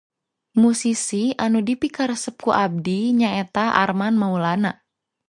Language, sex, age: Sundanese, female, 19-29